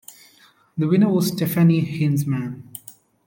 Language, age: English, 30-39